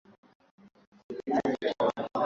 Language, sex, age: Swahili, male, 19-29